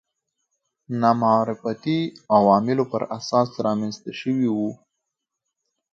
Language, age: Pashto, 19-29